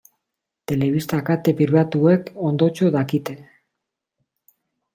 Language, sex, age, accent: Basque, male, 50-59, Mendebalekoa (Araba, Bizkaia, Gipuzkoako mendebaleko herri batzuk)